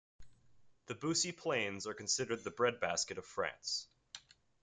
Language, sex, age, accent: English, male, 19-29, United States English